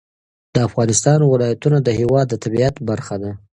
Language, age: Pashto, 30-39